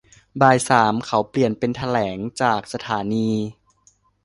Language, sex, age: Thai, male, 19-29